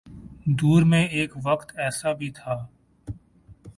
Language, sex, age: Urdu, male, 19-29